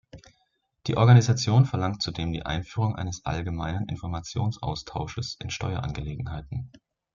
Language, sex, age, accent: German, male, 19-29, Deutschland Deutsch